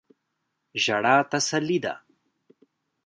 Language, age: Pashto, 19-29